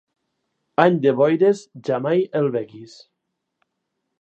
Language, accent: Catalan, Lleida